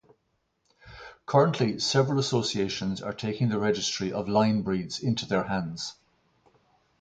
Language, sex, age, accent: English, male, 50-59, Irish English